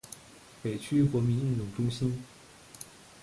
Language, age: Chinese, 30-39